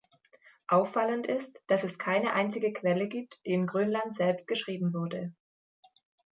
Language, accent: German, Deutschland Deutsch